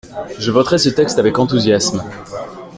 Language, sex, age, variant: French, male, 19-29, Français de métropole